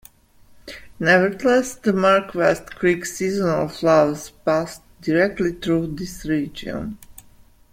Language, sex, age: English, female, 50-59